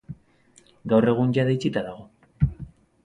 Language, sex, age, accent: Basque, male, 30-39, Mendebalekoa (Araba, Bizkaia, Gipuzkoako mendebaleko herri batzuk)